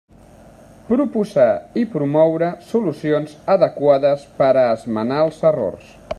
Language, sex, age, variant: Catalan, male, 40-49, Central